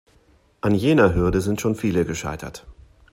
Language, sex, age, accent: German, male, 40-49, Deutschland Deutsch